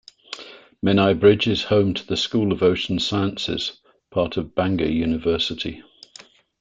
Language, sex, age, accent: English, male, 60-69, England English